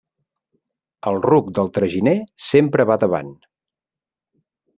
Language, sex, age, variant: Catalan, male, 40-49, Central